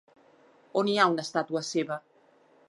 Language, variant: Catalan, Central